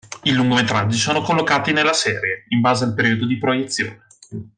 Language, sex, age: Italian, male, 19-29